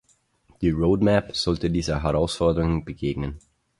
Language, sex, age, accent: German, male, 19-29, Österreichisches Deutsch